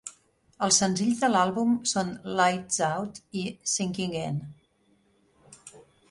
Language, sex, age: Catalan, female, 50-59